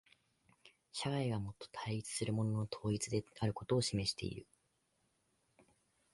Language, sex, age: Japanese, male, 19-29